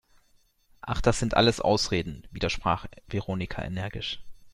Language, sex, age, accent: German, male, 19-29, Deutschland Deutsch